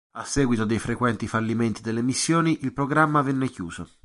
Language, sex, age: Italian, male, 30-39